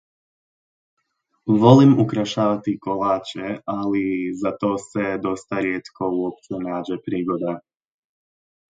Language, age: Croatian, 19-29